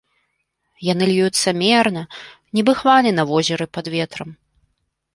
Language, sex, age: Belarusian, female, 40-49